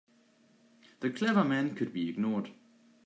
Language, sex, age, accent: English, male, 19-29, United States English